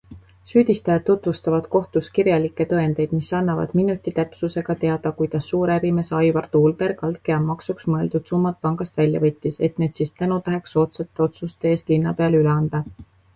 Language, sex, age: Estonian, female, 30-39